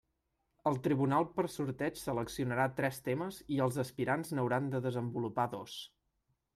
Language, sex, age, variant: Catalan, male, 19-29, Central